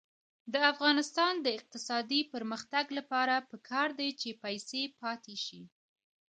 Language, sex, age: Pashto, female, 30-39